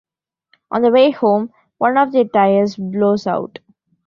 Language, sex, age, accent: English, female, 19-29, India and South Asia (India, Pakistan, Sri Lanka)